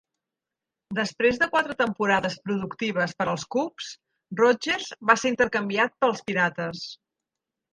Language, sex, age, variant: Catalan, female, 50-59, Central